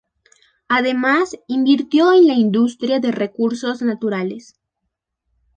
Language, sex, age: Spanish, female, 19-29